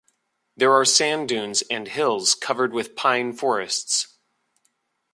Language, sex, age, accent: English, male, 30-39, United States English